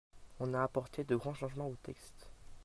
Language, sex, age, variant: French, male, under 19, Français de métropole